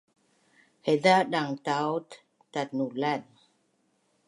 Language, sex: Bunun, female